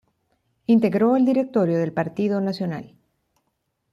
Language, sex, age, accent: Spanish, female, 60-69, Andino-Pacífico: Colombia, Perú, Ecuador, oeste de Bolivia y Venezuela andina